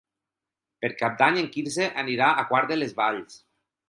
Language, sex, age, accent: Catalan, male, 40-49, valencià